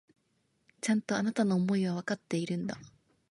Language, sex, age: Japanese, female, under 19